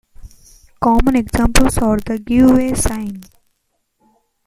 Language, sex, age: English, female, under 19